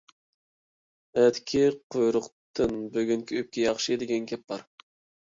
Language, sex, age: Uyghur, male, 30-39